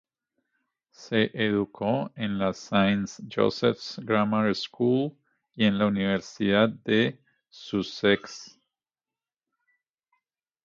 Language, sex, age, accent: Spanish, male, 30-39, Andino-Pacífico: Colombia, Perú, Ecuador, oeste de Bolivia y Venezuela andina